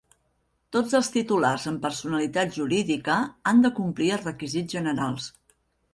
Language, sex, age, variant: Catalan, female, 50-59, Central